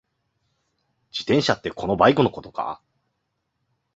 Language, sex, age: Japanese, male, 19-29